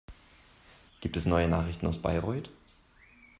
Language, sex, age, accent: German, male, 19-29, Deutschland Deutsch